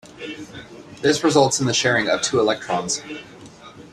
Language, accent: English, United States English